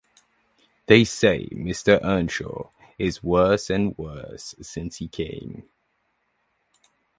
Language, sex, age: English, male, 19-29